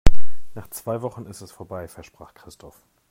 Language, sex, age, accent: German, male, 40-49, Deutschland Deutsch